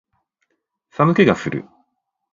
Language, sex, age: Japanese, male, 40-49